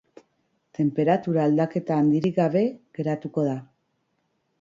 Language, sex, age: Basque, female, 40-49